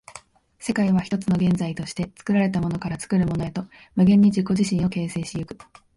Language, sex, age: Japanese, female, 19-29